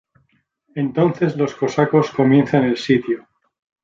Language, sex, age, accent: Spanish, male, 40-49, España: Centro-Sur peninsular (Madrid, Toledo, Castilla-La Mancha)